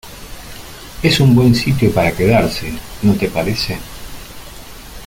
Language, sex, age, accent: Spanish, male, 50-59, Rioplatense: Argentina, Uruguay, este de Bolivia, Paraguay